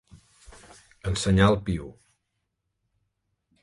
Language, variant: Catalan, Central